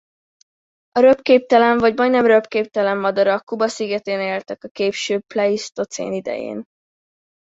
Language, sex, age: Hungarian, female, under 19